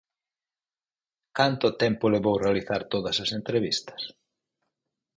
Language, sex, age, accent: Galician, male, 50-59, Normativo (estándar)